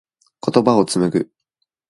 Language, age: Japanese, 19-29